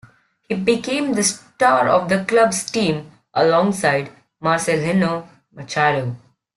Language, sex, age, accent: English, male, under 19, England English